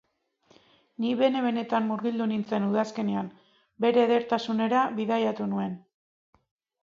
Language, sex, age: Basque, female, 40-49